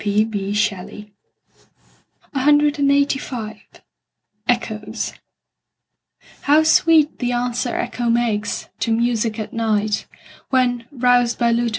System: none